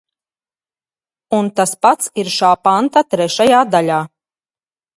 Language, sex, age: Latvian, female, 30-39